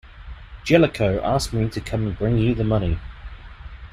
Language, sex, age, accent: English, male, 30-39, England English